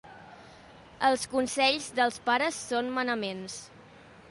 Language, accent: Catalan, aprenent (recent, des d'altres llengües)